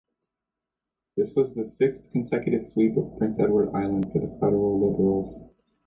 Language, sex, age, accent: English, male, 30-39, United States English